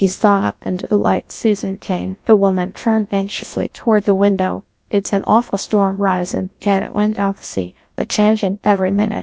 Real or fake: fake